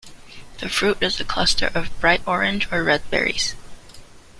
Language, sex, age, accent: English, female, 19-29, United States English